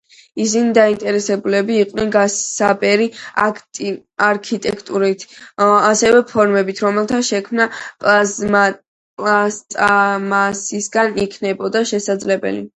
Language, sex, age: Georgian, female, 19-29